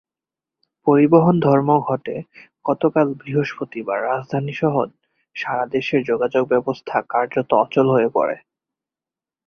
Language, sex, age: Bengali, male, 19-29